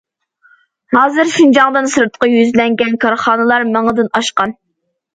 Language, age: Uyghur, under 19